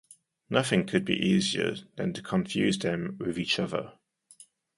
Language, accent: English, England English